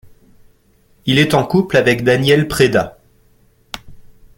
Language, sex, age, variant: French, male, 30-39, Français de métropole